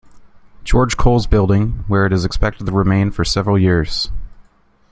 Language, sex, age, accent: English, male, 19-29, United States English